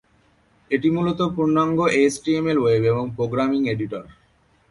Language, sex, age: Bengali, male, 19-29